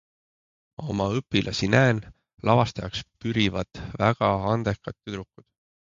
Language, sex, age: Estonian, male, 30-39